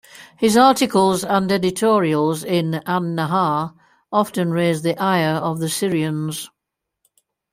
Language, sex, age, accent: English, female, 60-69, England English